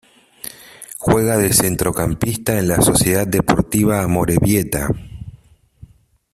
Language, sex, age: Spanish, male, 40-49